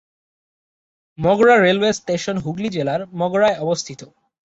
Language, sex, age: Bengali, male, under 19